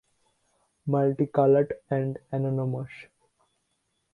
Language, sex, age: English, male, 19-29